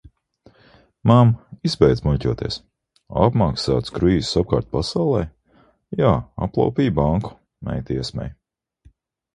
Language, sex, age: Latvian, male, 40-49